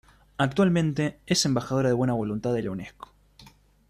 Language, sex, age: Spanish, male, 19-29